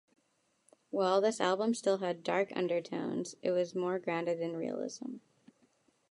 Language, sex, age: English, female, under 19